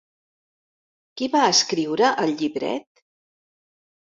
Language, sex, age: Catalan, female, 60-69